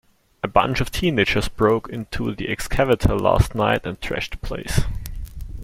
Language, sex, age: English, male, 30-39